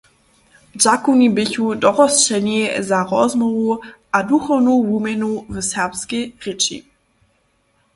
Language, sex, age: Upper Sorbian, female, under 19